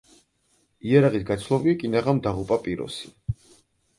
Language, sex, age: Georgian, male, 19-29